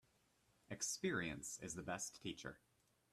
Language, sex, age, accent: English, male, 19-29, United States English